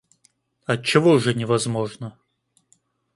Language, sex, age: Russian, male, 30-39